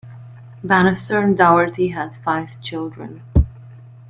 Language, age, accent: English, 19-29, United States English